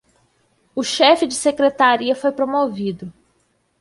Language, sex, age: Portuguese, female, 30-39